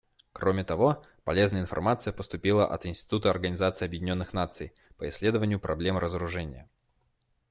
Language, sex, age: Russian, male, 19-29